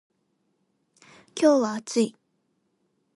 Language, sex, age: Japanese, female, 19-29